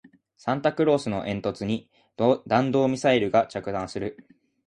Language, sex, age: Japanese, male, 19-29